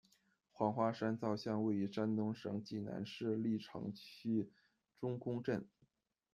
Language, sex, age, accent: Chinese, male, 30-39, 出生地：北京市